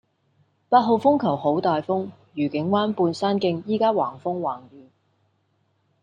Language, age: Cantonese, 30-39